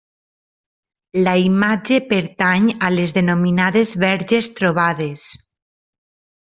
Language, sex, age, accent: Catalan, female, 30-39, valencià